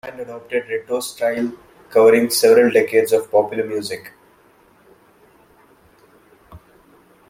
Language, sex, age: English, male, 19-29